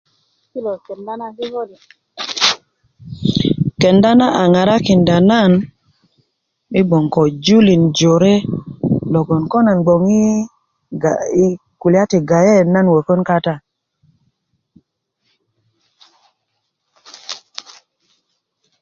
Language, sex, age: Kuku, female, 40-49